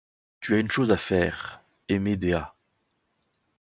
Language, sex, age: French, male, 40-49